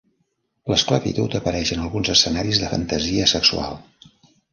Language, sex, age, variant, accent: Catalan, male, 70-79, Central, central